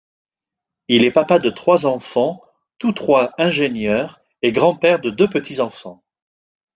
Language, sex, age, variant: French, male, 40-49, Français de métropole